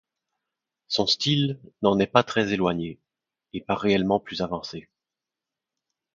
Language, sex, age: French, male, 30-39